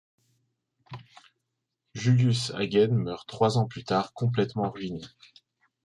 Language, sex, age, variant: French, male, 30-39, Français de métropole